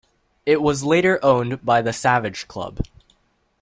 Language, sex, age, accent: English, male, under 19, United States English